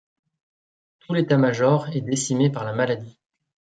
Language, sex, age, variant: French, male, 30-39, Français de métropole